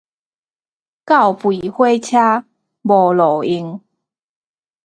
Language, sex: Min Nan Chinese, female